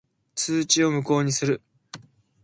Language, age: Japanese, 19-29